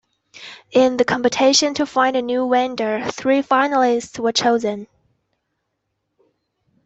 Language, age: English, 19-29